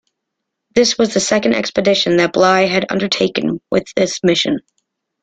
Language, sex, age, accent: English, female, 30-39, United States English